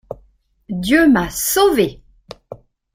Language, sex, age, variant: French, female, 50-59, Français de métropole